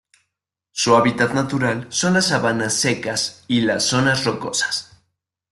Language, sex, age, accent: Spanish, male, 19-29, México